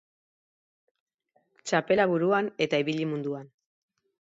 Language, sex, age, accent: Basque, female, 40-49, Erdialdekoa edo Nafarra (Gipuzkoa, Nafarroa)